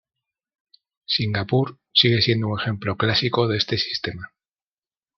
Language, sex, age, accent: Spanish, male, 30-39, España: Centro-Sur peninsular (Madrid, Toledo, Castilla-La Mancha)